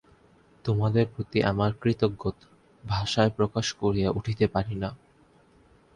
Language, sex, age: Bengali, male, 19-29